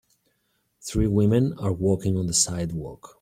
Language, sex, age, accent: English, male, 40-49, United States English